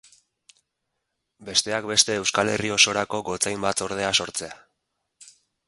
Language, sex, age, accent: Basque, male, 30-39, Erdialdekoa edo Nafarra (Gipuzkoa, Nafarroa)